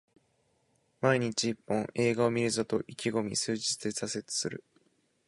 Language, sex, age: Japanese, male, 19-29